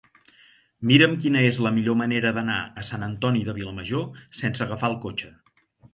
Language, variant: Catalan, Central